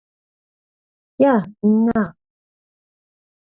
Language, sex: Japanese, female